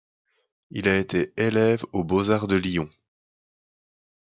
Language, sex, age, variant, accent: French, male, 30-39, Français d'Europe, Français de Belgique